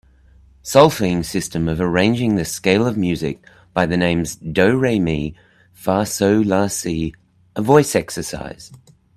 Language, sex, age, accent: English, male, under 19, Canadian English